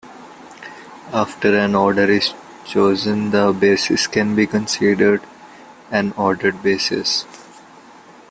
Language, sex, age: English, male, 19-29